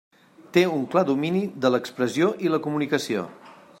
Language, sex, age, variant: Catalan, male, 50-59, Central